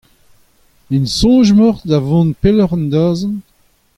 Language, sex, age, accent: Breton, male, 60-69, Kerneveg